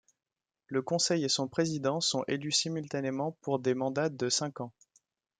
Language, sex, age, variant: French, male, 19-29, Français de métropole